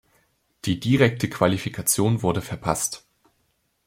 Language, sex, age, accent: German, male, 19-29, Deutschland Deutsch